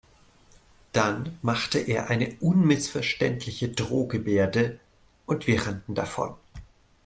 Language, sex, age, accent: German, male, 30-39, Deutschland Deutsch